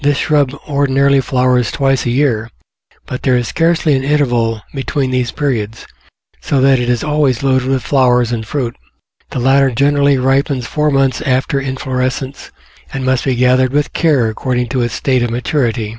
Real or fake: real